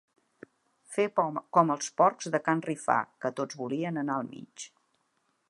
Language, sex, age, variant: Catalan, female, 50-59, Central